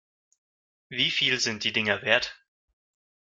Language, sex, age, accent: German, male, 19-29, Russisch Deutsch